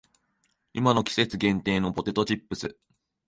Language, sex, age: Japanese, male, 19-29